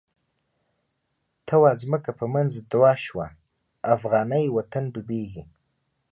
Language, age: Pashto, 19-29